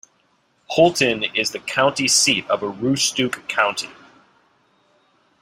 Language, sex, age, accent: English, male, 40-49, United States English